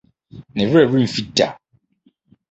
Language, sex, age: Akan, male, 30-39